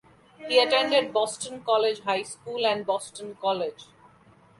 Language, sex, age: English, female, 19-29